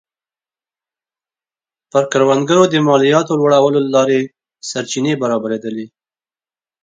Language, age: Pashto, 19-29